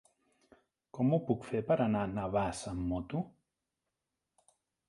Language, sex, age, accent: Catalan, male, 40-49, central; nord-occidental